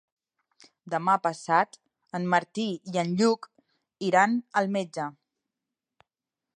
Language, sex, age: Catalan, female, 30-39